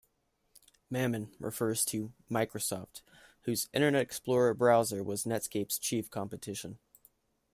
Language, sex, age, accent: English, male, 19-29, United States English